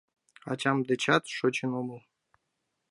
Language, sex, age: Mari, male, 19-29